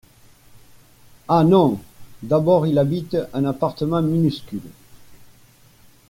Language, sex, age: French, male, 60-69